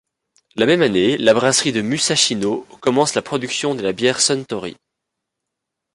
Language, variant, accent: French, Français d'Europe, Français de Belgique